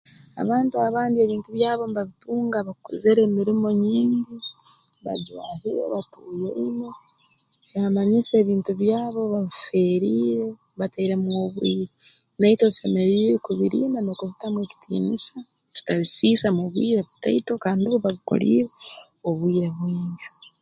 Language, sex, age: Tooro, female, 30-39